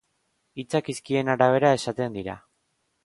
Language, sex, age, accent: Basque, male, 19-29, Erdialdekoa edo Nafarra (Gipuzkoa, Nafarroa)